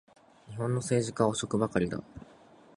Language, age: Japanese, 19-29